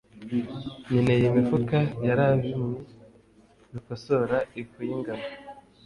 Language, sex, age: Kinyarwanda, male, 19-29